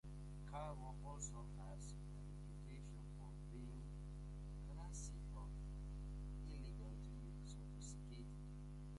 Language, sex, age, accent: English, male, 19-29, United States English